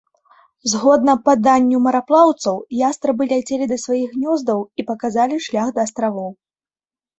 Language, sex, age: Belarusian, female, 19-29